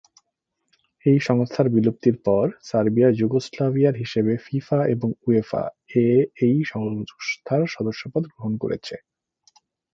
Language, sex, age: Bengali, male, 30-39